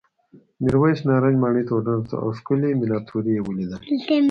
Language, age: Pashto, 40-49